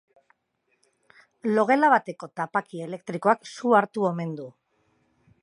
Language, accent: Basque, Mendebalekoa (Araba, Bizkaia, Gipuzkoako mendebaleko herri batzuk)